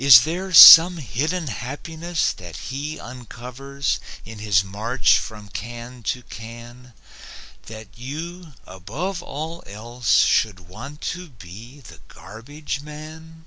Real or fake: real